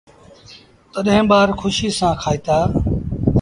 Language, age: Sindhi Bhil, 40-49